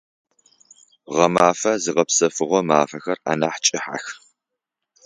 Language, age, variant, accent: Adyghe, 40-49, Адыгабзэ (Кирил, пстэумэ зэдыряе), Бжъэдыгъу (Bjeduğ)